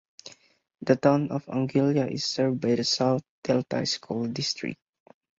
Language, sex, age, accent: English, male, 19-29, Filipino